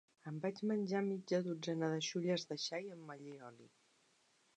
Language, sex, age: Catalan, female, 60-69